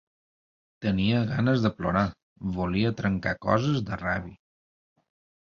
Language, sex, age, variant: Catalan, male, 40-49, Balear